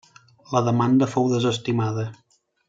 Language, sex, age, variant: Catalan, male, 30-39, Central